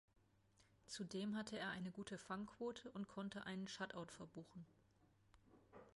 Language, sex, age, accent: German, female, 30-39, Deutschland Deutsch